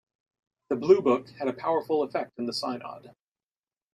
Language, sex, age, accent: English, male, 30-39, United States English